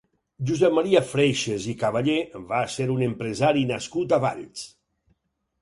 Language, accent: Catalan, valencià